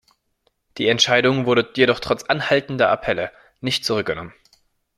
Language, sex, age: German, male, 19-29